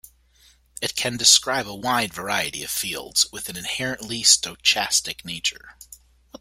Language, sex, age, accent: English, male, 30-39, United States English